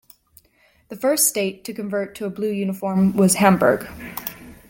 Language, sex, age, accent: English, female, 19-29, United States English